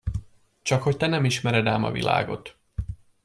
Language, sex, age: Hungarian, male, 19-29